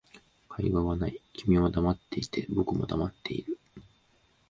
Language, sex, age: Japanese, male, 19-29